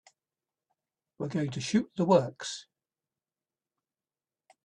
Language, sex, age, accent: English, male, 70-79, England English